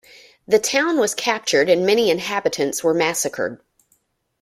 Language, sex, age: English, female, 30-39